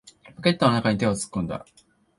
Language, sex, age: Japanese, male, 19-29